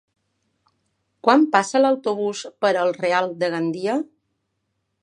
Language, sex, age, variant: Catalan, female, 50-59, Balear